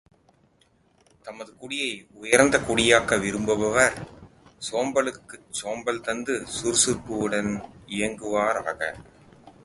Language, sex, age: Tamil, male, 40-49